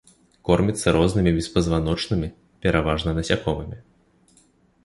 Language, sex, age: Belarusian, male, 19-29